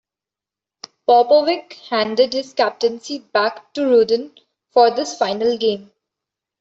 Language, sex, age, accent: English, female, 19-29, India and South Asia (India, Pakistan, Sri Lanka)